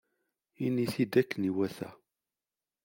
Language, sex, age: Kabyle, male, 30-39